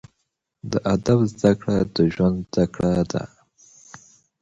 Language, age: Pashto, 30-39